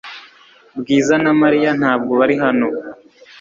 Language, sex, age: Kinyarwanda, male, 19-29